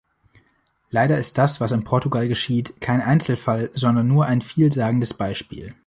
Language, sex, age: German, male, 19-29